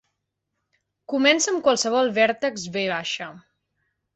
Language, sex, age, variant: Catalan, female, 19-29, Central